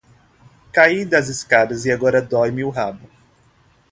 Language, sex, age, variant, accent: Portuguese, male, 19-29, Portuguese (Brasil), Nordestino